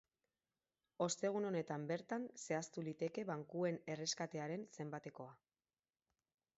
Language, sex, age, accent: Basque, female, 40-49, Erdialdekoa edo Nafarra (Gipuzkoa, Nafarroa)